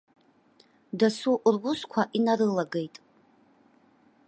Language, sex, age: Abkhazian, female, under 19